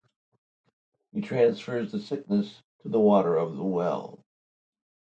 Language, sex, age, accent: English, male, 60-69, United States English